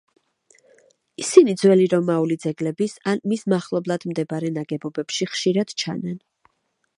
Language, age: Georgian, 30-39